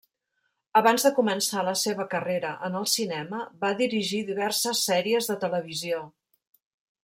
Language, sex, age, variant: Catalan, female, 50-59, Central